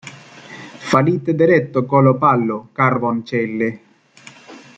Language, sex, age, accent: English, male, 19-29, United States English